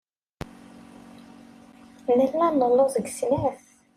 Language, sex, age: Kabyle, female, 19-29